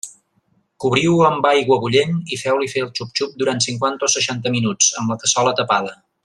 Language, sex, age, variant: Catalan, male, 40-49, Central